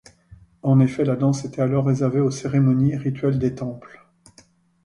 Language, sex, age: French, male, 50-59